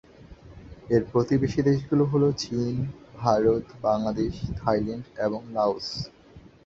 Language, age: Bengali, 19-29